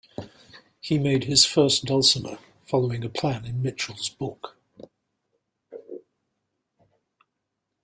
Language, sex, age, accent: English, male, 50-59, England English